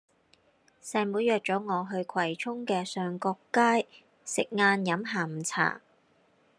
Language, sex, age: Cantonese, female, 30-39